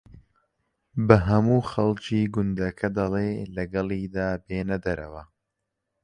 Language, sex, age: Central Kurdish, male, 19-29